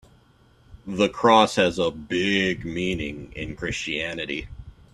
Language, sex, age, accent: English, male, 40-49, United States English